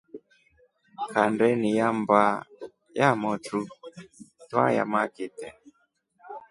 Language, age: Rombo, 19-29